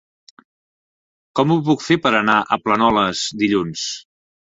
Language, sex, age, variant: Catalan, male, 40-49, Central